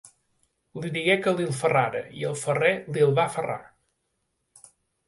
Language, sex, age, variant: Catalan, male, 30-39, Balear